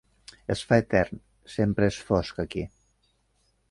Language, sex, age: Catalan, male, 70-79